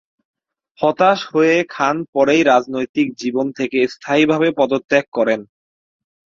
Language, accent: Bengali, Native